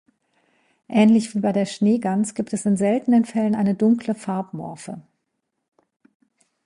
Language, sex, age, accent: German, female, 50-59, Deutschland Deutsch